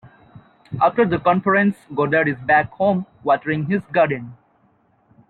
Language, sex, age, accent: English, male, 19-29, England English